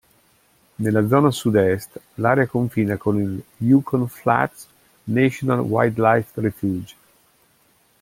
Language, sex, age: Italian, male, 50-59